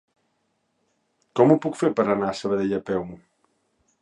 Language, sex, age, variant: Catalan, male, 50-59, Central